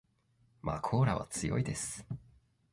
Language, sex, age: Japanese, male, 19-29